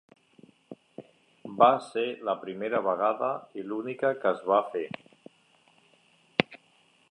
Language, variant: Catalan, Septentrional